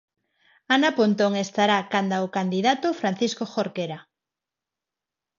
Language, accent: Galician, Neofalante